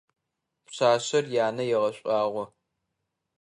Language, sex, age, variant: Adyghe, male, under 19, Адыгабзэ (Кирил, пстэумэ зэдыряе)